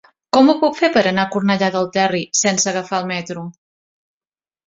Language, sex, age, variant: Catalan, female, 50-59, Central